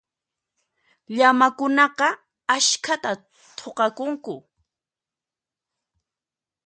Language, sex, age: Puno Quechua, female, 30-39